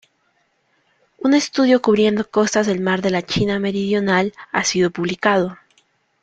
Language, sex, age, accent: Spanish, female, 19-29, Andino-Pacífico: Colombia, Perú, Ecuador, oeste de Bolivia y Venezuela andina